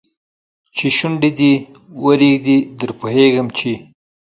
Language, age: Pashto, 19-29